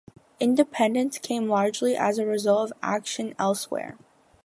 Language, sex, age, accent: English, female, under 19, United States English